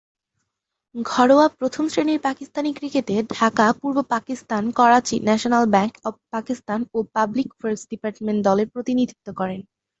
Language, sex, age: Bengali, female, under 19